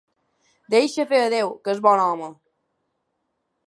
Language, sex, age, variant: Catalan, female, under 19, Balear